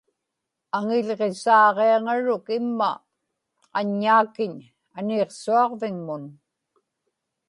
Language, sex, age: Inupiaq, female, 80-89